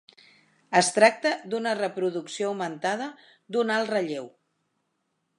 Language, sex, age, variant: Catalan, female, 50-59, Central